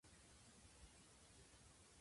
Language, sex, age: Japanese, female, 19-29